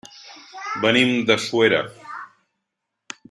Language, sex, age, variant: Catalan, male, 30-39, Central